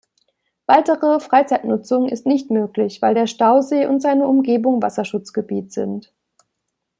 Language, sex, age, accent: German, female, 19-29, Deutschland Deutsch